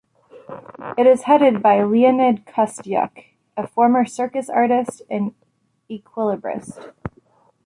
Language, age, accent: English, 30-39, United States English